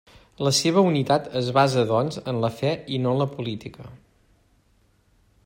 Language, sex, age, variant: Catalan, male, 40-49, Central